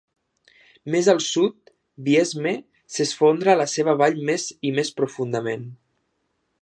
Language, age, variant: Catalan, 30-39, Septentrional